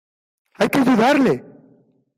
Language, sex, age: Spanish, male, 19-29